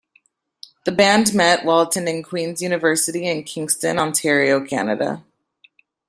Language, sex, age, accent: English, female, 19-29, United States English